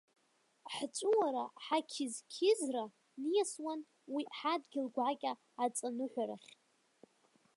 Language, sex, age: Abkhazian, female, under 19